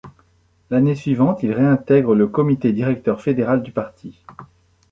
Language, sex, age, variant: French, male, 50-59, Français de métropole